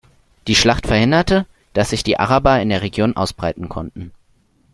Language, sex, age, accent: German, male, under 19, Deutschland Deutsch